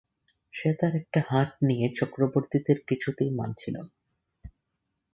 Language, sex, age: Bengali, male, 19-29